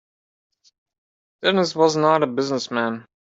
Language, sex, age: English, male, 19-29